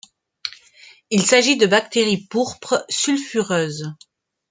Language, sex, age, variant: French, female, 40-49, Français de métropole